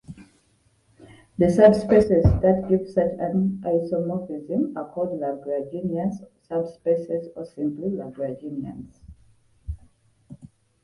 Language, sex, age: English, female, 30-39